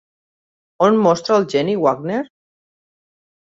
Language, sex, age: Catalan, female, 40-49